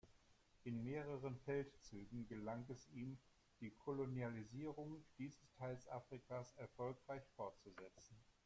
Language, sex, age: German, male, 60-69